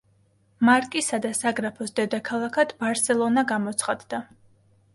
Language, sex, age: Georgian, female, 19-29